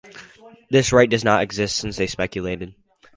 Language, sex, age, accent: English, male, under 19, United States English